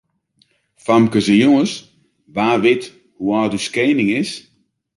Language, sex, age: Western Frisian, male, 50-59